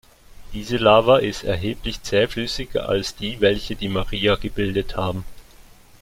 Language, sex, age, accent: German, male, 30-39, Schweizerdeutsch